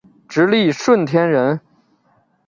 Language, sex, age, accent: Chinese, male, 30-39, 出生地：北京市